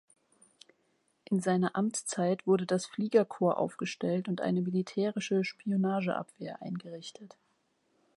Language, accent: German, Deutschland Deutsch